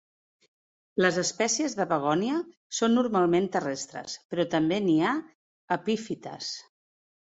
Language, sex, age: Catalan, female, 40-49